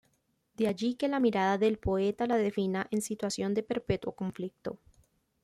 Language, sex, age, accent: Spanish, female, 19-29, Caribe: Cuba, Venezuela, Puerto Rico, República Dominicana, Panamá, Colombia caribeña, México caribeño, Costa del golfo de México